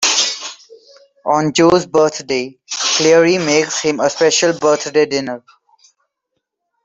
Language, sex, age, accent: English, male, 19-29, India and South Asia (India, Pakistan, Sri Lanka)